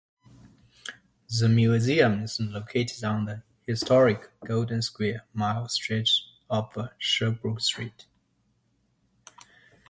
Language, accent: English, United States English